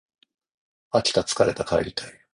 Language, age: Japanese, 30-39